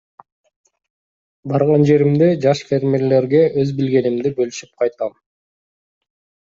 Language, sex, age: Kyrgyz, male, 40-49